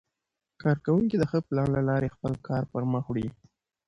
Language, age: Pashto, 19-29